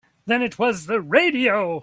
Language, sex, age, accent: English, male, 30-39, United States English